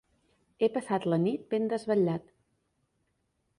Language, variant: Catalan, Central